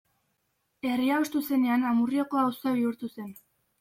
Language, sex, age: Basque, female, under 19